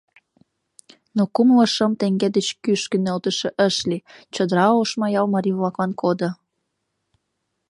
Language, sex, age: Mari, female, 19-29